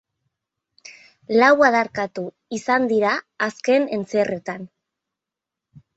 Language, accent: Basque, Nafar-lapurtarra edo Zuberotarra (Lapurdi, Nafarroa Beherea, Zuberoa)